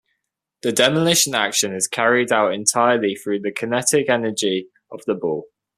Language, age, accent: English, 19-29, England English